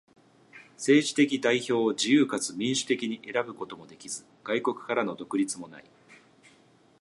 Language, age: Japanese, 40-49